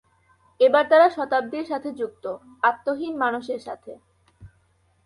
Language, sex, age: Bengali, female, under 19